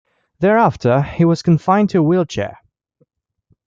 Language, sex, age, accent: English, male, 19-29, England English